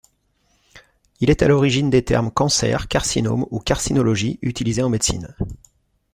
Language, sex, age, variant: French, male, 40-49, Français de métropole